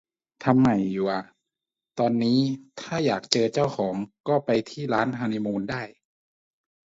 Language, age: Thai, 19-29